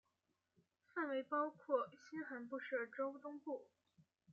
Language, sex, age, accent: Chinese, female, 19-29, 出生地：黑龙江省